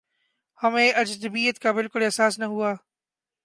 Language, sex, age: Urdu, male, 19-29